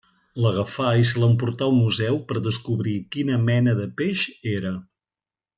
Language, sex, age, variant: Catalan, male, 50-59, Nord-Occidental